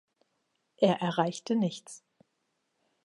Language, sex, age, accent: German, female, 40-49, Deutschland Deutsch